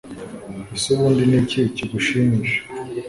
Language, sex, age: Kinyarwanda, male, 19-29